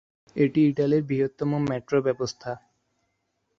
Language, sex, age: Bengali, male, 19-29